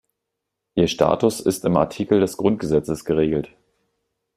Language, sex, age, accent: German, male, 30-39, Deutschland Deutsch